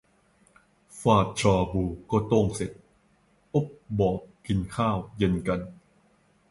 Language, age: Thai, 19-29